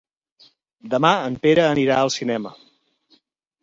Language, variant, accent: Catalan, Central, central